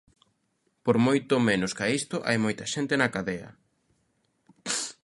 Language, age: Galician, 19-29